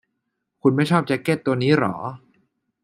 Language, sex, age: Thai, male, 19-29